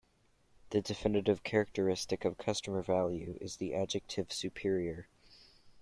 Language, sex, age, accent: English, male, 19-29, Canadian English